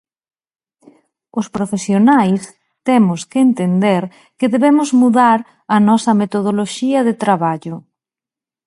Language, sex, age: Galician, female, 40-49